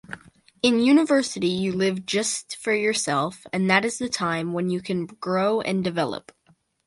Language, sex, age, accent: English, male, under 19, Canadian English